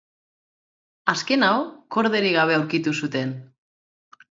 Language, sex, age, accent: Basque, female, 30-39, Mendebalekoa (Araba, Bizkaia, Gipuzkoako mendebaleko herri batzuk)